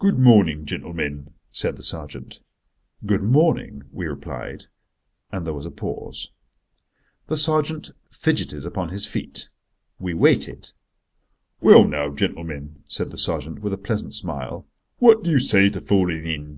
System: none